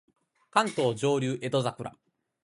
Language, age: Japanese, 19-29